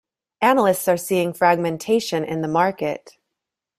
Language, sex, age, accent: English, female, 40-49, United States English